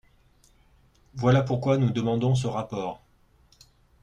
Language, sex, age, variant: French, male, 40-49, Français de métropole